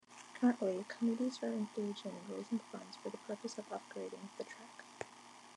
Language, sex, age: English, female, under 19